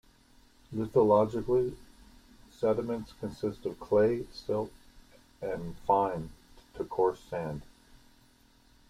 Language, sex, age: English, male, 50-59